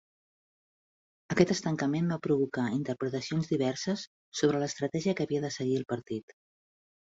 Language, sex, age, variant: Catalan, female, 40-49, Central